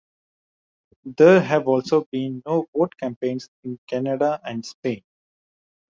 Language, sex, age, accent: English, male, 19-29, India and South Asia (India, Pakistan, Sri Lanka)